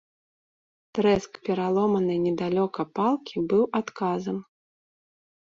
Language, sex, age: Belarusian, female, 40-49